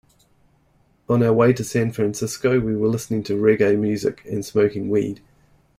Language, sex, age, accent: English, male, 40-49, New Zealand English